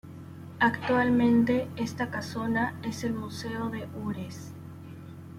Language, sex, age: Spanish, female, 19-29